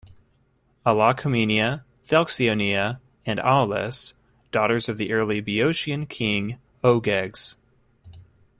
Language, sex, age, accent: English, male, 19-29, United States English